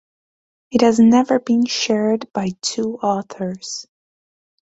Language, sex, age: English, female, 19-29